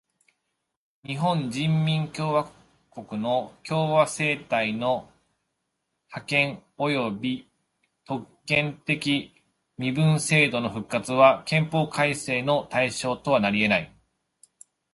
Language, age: Japanese, 40-49